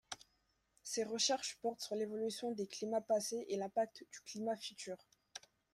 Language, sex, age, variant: French, female, under 19, Français de métropole